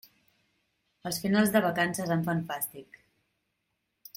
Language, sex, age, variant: Catalan, female, 30-39, Central